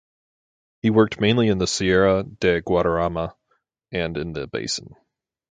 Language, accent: English, United States English